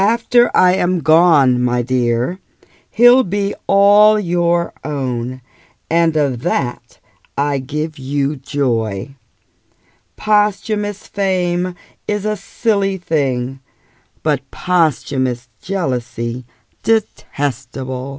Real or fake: real